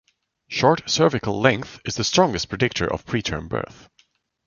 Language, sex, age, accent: English, male, 19-29, England English